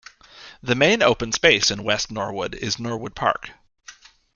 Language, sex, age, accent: English, male, 30-39, Canadian English